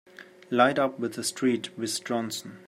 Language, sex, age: English, male, 19-29